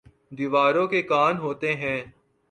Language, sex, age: Urdu, male, 19-29